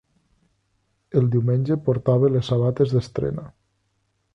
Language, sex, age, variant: Catalan, male, 19-29, Nord-Occidental